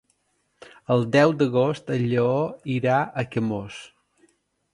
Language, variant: Catalan, Balear